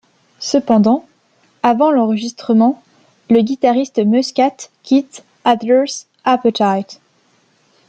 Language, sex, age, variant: French, female, under 19, Français de métropole